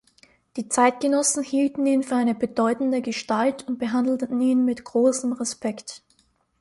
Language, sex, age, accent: German, female, 19-29, Österreichisches Deutsch